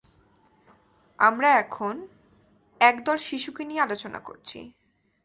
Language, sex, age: Bengali, female, 19-29